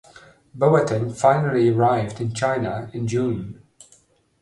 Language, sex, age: English, male, 40-49